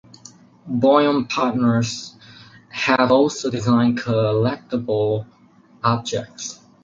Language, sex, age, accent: English, male, under 19, United States English